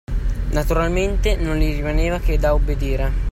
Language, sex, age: Italian, male, 50-59